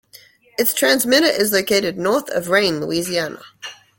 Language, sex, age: English, female, 30-39